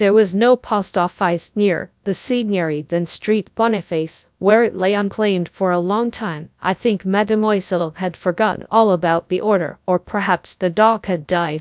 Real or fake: fake